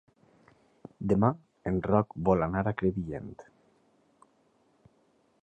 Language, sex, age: Catalan, male, 30-39